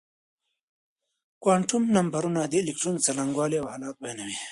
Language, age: Pashto, 30-39